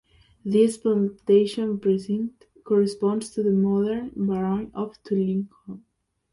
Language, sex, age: English, female, under 19